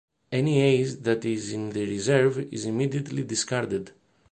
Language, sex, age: English, male, 40-49